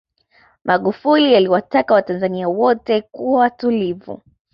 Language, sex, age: Swahili, female, 19-29